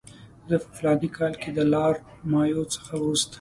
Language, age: Pashto, 30-39